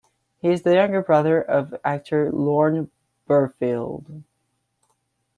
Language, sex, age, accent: English, male, 19-29, England English